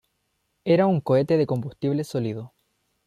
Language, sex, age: Spanish, male, under 19